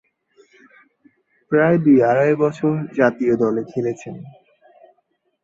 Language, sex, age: Bengali, male, 19-29